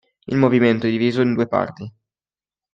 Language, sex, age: Italian, male, under 19